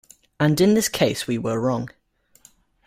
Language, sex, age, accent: English, male, under 19, Welsh English